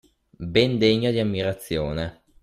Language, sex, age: Italian, male, under 19